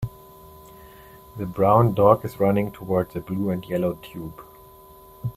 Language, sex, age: English, male, 30-39